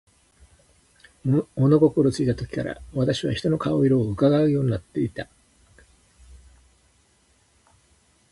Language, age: Japanese, 60-69